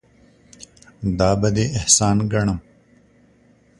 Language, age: Pashto, 30-39